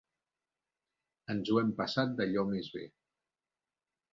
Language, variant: Catalan, Central